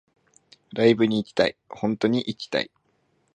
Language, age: Japanese, 19-29